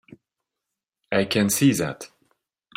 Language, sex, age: English, male, 40-49